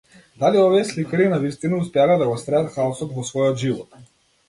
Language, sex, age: Macedonian, male, 19-29